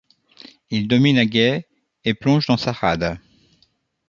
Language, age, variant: French, 60-69, Français de métropole